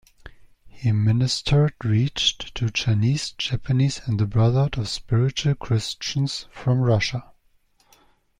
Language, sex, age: English, male, 30-39